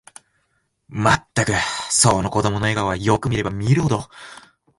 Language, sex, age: Japanese, male, 19-29